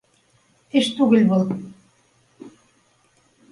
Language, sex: Bashkir, female